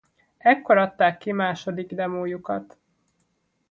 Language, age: Hungarian, 30-39